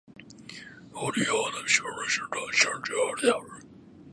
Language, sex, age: Japanese, male, 19-29